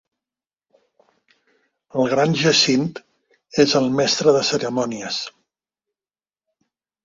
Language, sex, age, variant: Catalan, male, 40-49, Nord-Occidental